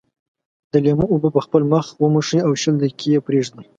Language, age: Pashto, 19-29